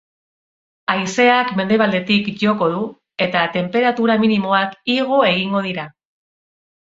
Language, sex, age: Basque, female, 40-49